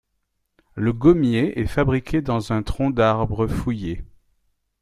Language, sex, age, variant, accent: French, male, 40-49, Français des départements et régions d'outre-mer, Français de La Réunion